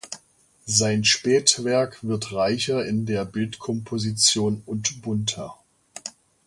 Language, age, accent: German, 50-59, Deutschland Deutsch